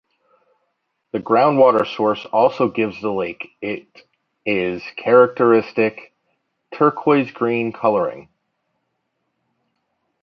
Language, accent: English, United States English